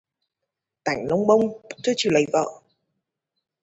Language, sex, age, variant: Vietnamese, female, 19-29, Hà Nội